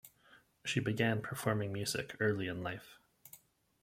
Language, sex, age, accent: English, male, 30-39, Canadian English